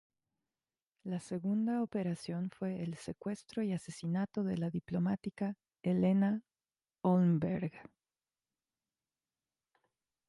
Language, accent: Spanish, México; Andino-Pacífico: Colombia, Perú, Ecuador, oeste de Bolivia y Venezuela andina